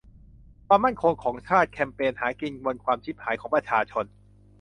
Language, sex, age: Thai, male, 19-29